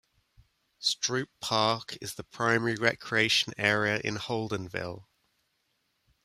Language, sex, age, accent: English, male, 30-39, England English